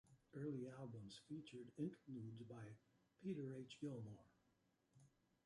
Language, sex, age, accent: English, male, 70-79, United States English